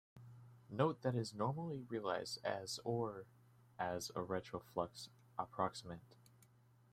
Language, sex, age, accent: English, male, 19-29, United States English